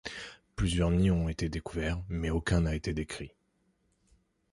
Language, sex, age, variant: French, male, 19-29, Français de métropole